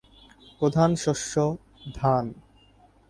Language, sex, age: Bengali, male, 19-29